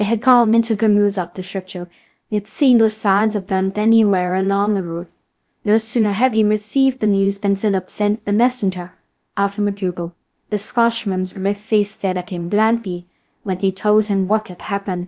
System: TTS, VITS